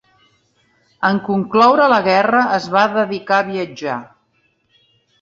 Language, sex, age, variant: Catalan, female, 50-59, Central